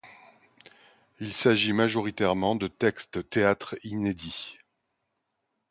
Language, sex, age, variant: French, male, 40-49, Français de métropole